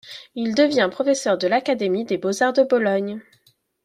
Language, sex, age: French, female, 30-39